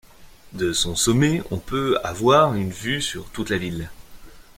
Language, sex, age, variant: French, male, 30-39, Français de métropole